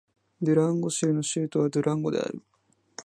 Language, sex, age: Japanese, female, 90+